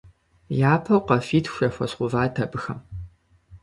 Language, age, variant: Kabardian, 19-29, Адыгэбзэ (Къэбэрдей, Кирил, Урысей)